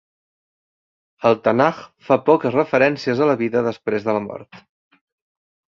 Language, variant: Catalan, Central